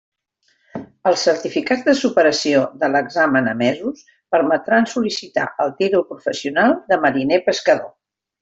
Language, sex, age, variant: Catalan, female, 50-59, Central